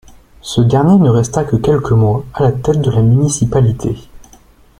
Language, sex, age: French, male, 19-29